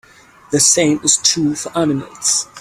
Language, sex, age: English, male, 19-29